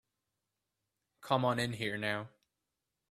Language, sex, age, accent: English, male, 19-29, England English